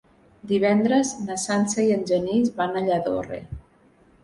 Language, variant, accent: Catalan, Central, central